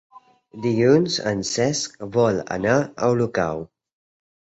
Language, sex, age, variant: Catalan, male, under 19, Central